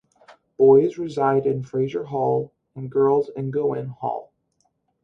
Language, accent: English, United States English